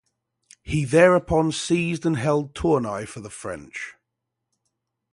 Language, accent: English, England English